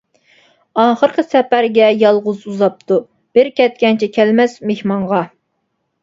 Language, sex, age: Uyghur, female, 19-29